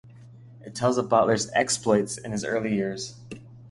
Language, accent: English, United States English